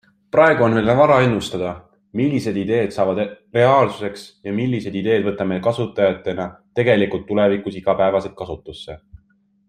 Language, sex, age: Estonian, male, 19-29